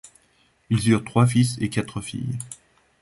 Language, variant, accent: French, Français d'Europe, Français d’Allemagne